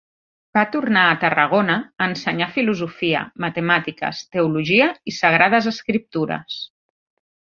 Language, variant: Catalan, Central